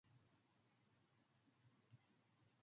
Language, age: English, 19-29